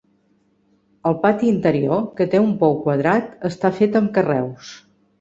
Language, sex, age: Catalan, female, 50-59